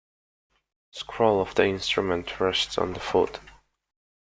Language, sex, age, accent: English, male, 19-29, United States English